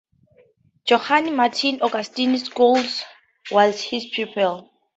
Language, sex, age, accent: English, female, 19-29, Southern African (South Africa, Zimbabwe, Namibia)